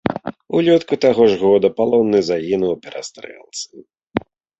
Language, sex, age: Belarusian, male, 30-39